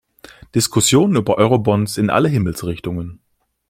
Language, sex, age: German, male, 19-29